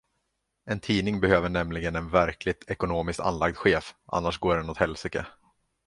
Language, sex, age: Swedish, male, 30-39